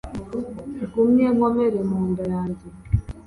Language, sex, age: Kinyarwanda, female, 30-39